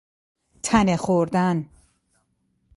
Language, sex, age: Persian, female, 40-49